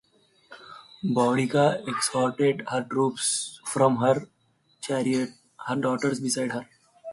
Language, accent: English, India and South Asia (India, Pakistan, Sri Lanka)